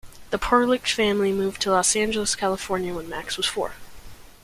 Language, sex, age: English, male, 19-29